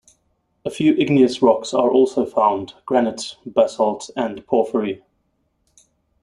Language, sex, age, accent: English, male, 30-39, Southern African (South Africa, Zimbabwe, Namibia)